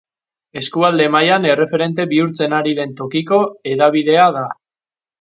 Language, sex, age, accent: Basque, male, 19-29, Mendebalekoa (Araba, Bizkaia, Gipuzkoako mendebaleko herri batzuk)